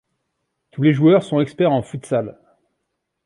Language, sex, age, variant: French, male, 40-49, Français de métropole